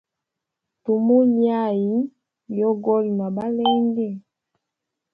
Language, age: Hemba, 30-39